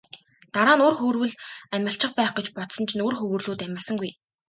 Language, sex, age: Mongolian, female, 19-29